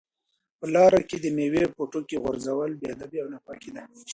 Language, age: Pashto, 30-39